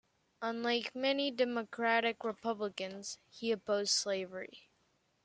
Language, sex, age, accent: English, male, under 19, United States English